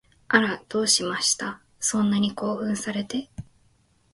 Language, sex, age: Japanese, female, 19-29